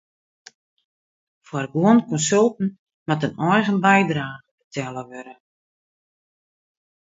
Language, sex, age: Western Frisian, female, 60-69